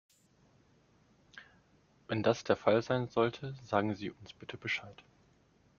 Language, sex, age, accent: German, male, 19-29, Deutschland Deutsch